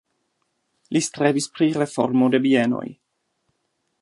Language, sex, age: Esperanto, male, 30-39